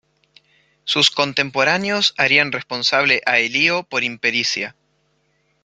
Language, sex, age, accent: Spanish, male, 19-29, Rioplatense: Argentina, Uruguay, este de Bolivia, Paraguay